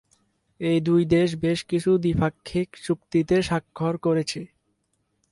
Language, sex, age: Bengali, male, 19-29